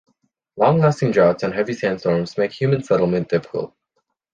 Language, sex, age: English, male, under 19